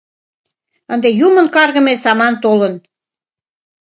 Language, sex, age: Mari, female, 19-29